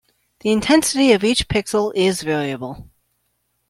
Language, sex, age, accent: English, male, 19-29, United States English